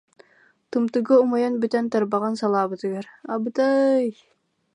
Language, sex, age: Yakut, female, 19-29